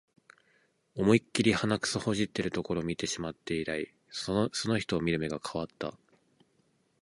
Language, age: Japanese, 19-29